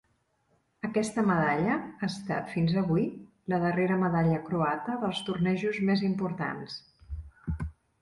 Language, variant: Catalan, Central